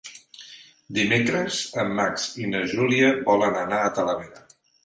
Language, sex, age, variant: Catalan, male, 60-69, Central